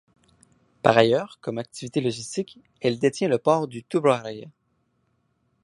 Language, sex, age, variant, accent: French, male, 19-29, Français d'Amérique du Nord, Français du Canada